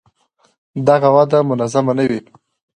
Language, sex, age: Pashto, female, 19-29